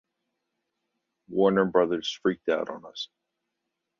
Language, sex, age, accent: English, male, 19-29, United States English